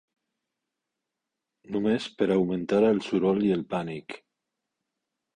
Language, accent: Catalan, aprenent (recent, des del castellà)